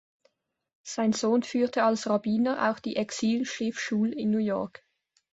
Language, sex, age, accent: German, female, 19-29, Schweizerdeutsch